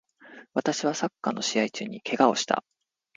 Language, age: Japanese, 30-39